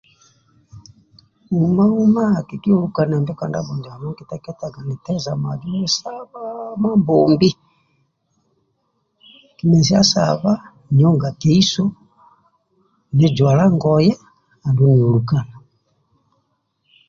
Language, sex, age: Amba (Uganda), male, 60-69